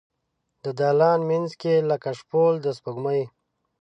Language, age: Pashto, 30-39